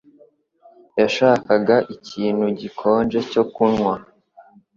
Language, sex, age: Kinyarwanda, male, under 19